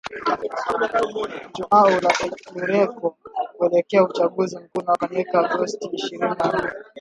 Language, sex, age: Swahili, male, 19-29